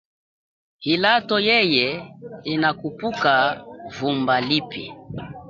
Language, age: Chokwe, 30-39